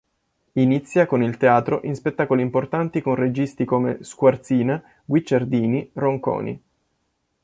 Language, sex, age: Italian, male, 19-29